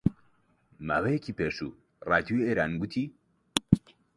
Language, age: Central Kurdish, under 19